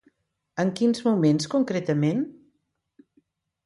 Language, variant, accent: Catalan, Central, central